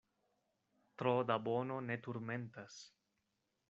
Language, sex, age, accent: Esperanto, male, 19-29, Internacia